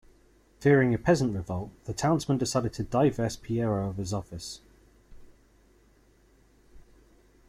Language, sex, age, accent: English, male, 30-39, England English